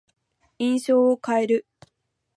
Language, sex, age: Japanese, female, 19-29